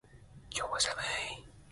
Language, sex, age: Japanese, male, 19-29